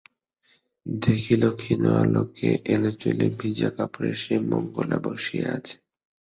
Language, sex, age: Bengali, male, under 19